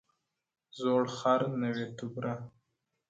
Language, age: Pashto, under 19